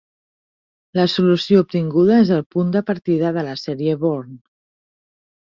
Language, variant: Catalan, Central